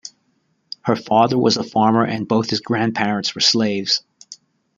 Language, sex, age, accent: English, male, 50-59, United States English